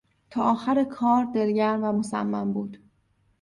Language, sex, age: Persian, female, 30-39